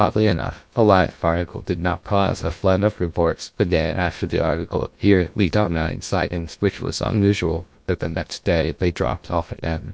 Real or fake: fake